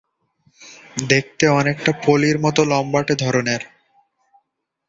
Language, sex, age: Bengali, male, 19-29